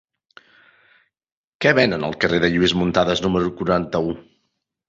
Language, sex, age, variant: Catalan, male, 30-39, Central